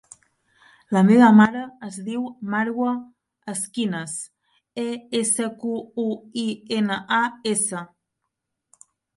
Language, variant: Catalan, Central